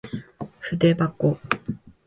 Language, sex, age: Japanese, female, 19-29